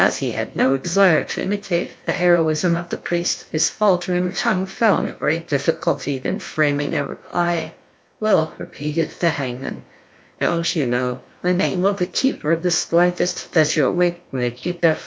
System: TTS, GlowTTS